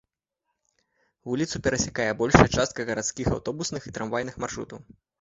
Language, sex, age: Belarusian, male, 30-39